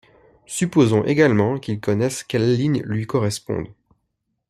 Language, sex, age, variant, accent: French, male, 19-29, Français d'Europe, Français de Belgique